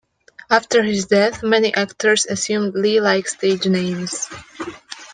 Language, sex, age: English, female, 19-29